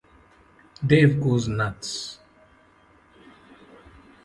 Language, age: English, 50-59